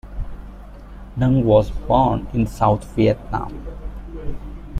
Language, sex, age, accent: English, male, 19-29, India and South Asia (India, Pakistan, Sri Lanka)